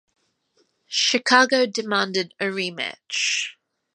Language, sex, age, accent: English, female, 30-39, New Zealand English